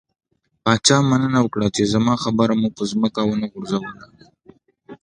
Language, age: Pashto, 19-29